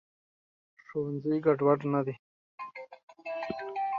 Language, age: Pashto, 19-29